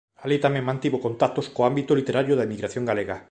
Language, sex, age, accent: Galician, male, 30-39, Normativo (estándar)